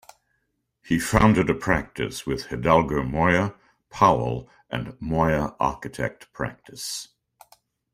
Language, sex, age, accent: English, male, 60-69, Canadian English